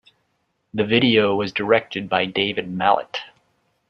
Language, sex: English, male